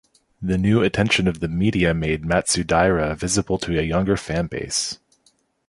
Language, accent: English, United States English